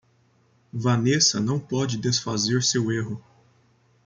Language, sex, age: Portuguese, male, 19-29